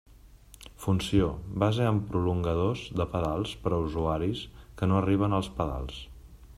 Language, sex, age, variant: Catalan, male, 30-39, Central